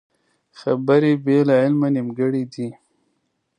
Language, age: Pashto, 30-39